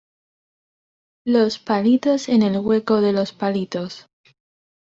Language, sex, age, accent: Spanish, female, under 19, España: Sur peninsular (Andalucia, Extremadura, Murcia)